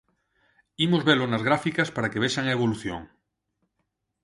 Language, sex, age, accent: Galician, male, 40-49, Normativo (estándar); Neofalante